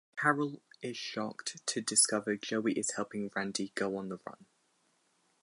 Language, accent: English, England English